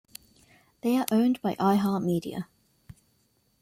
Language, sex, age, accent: English, female, 19-29, England English